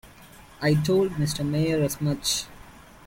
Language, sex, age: English, male, under 19